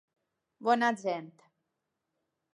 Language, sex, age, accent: Catalan, female, 40-49, valencià